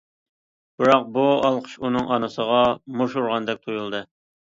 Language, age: Uyghur, 30-39